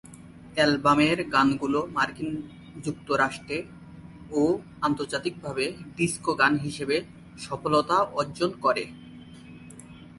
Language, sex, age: Bengali, male, 19-29